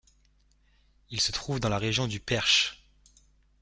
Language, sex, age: French, male, 30-39